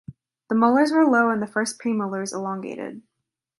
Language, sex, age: English, female, under 19